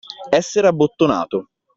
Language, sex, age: Italian, male, 19-29